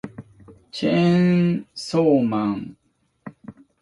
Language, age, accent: Japanese, 50-59, 標準語